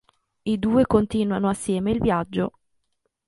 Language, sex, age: Italian, female, 30-39